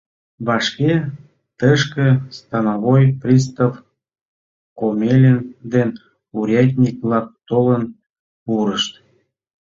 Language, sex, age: Mari, male, 40-49